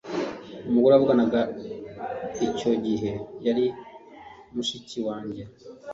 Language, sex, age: Kinyarwanda, male, 40-49